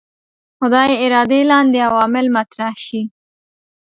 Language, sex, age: Pashto, female, 19-29